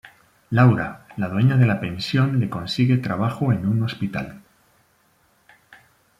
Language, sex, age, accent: Spanish, male, 40-49, España: Norte peninsular (Asturias, Castilla y León, Cantabria, País Vasco, Navarra, Aragón, La Rioja, Guadalajara, Cuenca)